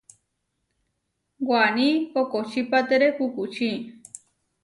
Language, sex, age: Huarijio, female, 19-29